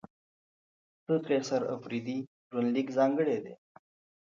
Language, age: Pashto, 30-39